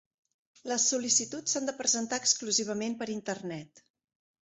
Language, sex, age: Catalan, female, 40-49